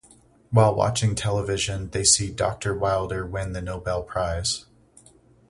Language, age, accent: English, 30-39, United States English